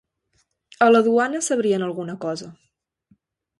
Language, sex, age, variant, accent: Catalan, female, 19-29, Central, septentrional